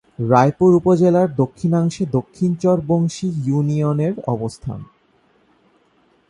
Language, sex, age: Bengali, male, 19-29